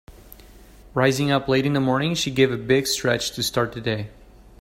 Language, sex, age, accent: English, male, 30-39, United States English